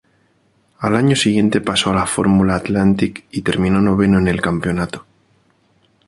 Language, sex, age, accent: Spanish, male, 30-39, España: Centro-Sur peninsular (Madrid, Toledo, Castilla-La Mancha)